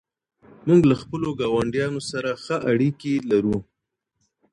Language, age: Pashto, 30-39